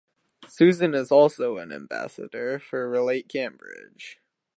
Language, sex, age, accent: English, male, under 19, United States English